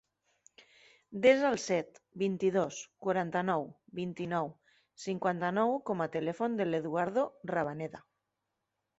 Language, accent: Catalan, valencià; Tortosí